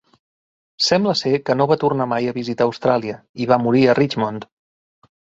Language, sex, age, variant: Catalan, male, 40-49, Central